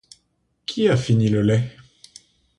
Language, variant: French, Français d'Europe